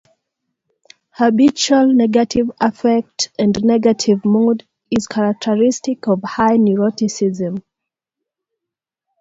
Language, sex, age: English, female, 19-29